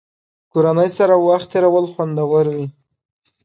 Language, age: Pashto, under 19